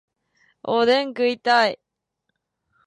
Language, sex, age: Japanese, female, 19-29